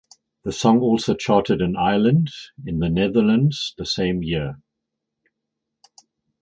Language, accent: English, England English